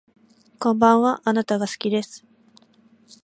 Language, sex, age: Japanese, female, under 19